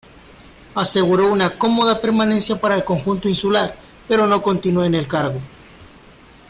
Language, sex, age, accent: Spanish, male, 19-29, México